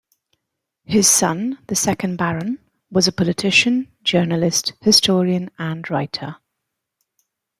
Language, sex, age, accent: English, female, 40-49, England English